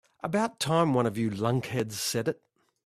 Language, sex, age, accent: English, male, 50-59, Australian English